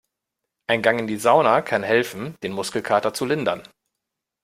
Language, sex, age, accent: German, male, 30-39, Deutschland Deutsch